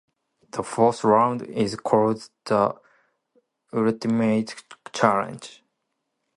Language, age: English, 19-29